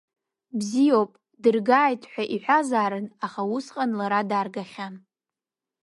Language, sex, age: Abkhazian, female, under 19